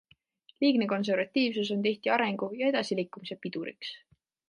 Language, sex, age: Estonian, female, 19-29